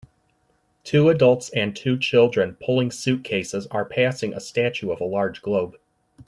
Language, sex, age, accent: English, male, 19-29, United States English